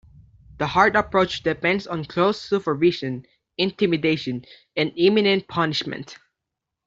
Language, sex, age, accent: English, male, under 19, Filipino